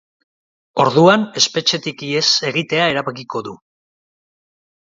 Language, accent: Basque, Erdialdekoa edo Nafarra (Gipuzkoa, Nafarroa)